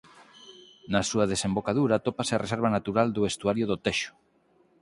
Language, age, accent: Galician, 40-49, Oriental (común en zona oriental)